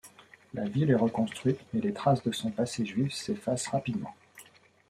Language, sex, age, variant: French, male, 40-49, Français de métropole